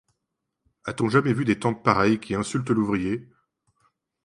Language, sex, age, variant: French, male, 30-39, Français de métropole